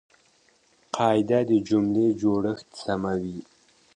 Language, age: Pashto, 19-29